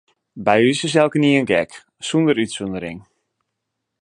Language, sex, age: Western Frisian, male, 19-29